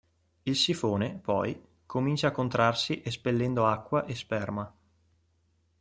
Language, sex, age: Italian, male, 19-29